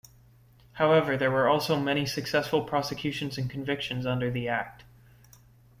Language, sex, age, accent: English, male, 19-29, United States English